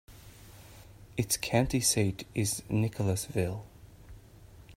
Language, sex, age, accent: English, male, 30-39, Australian English